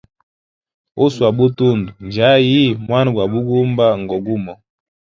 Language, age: Hemba, 19-29